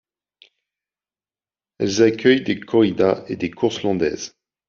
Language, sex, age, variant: French, male, 30-39, Français de métropole